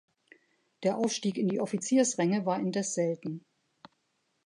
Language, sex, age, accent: German, female, 50-59, Deutschland Deutsch